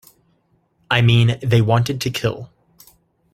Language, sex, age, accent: English, male, 30-39, United States English